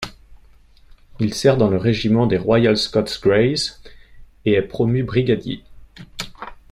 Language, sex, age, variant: French, male, 30-39, Français de métropole